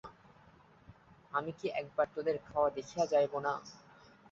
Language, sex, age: Bengali, male, 19-29